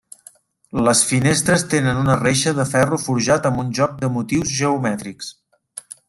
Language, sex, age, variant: Catalan, male, 40-49, Central